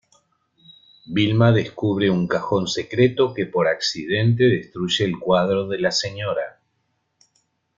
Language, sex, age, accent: Spanish, male, 50-59, Rioplatense: Argentina, Uruguay, este de Bolivia, Paraguay